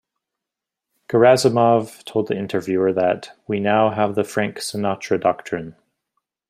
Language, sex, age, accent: English, male, 30-39, United States English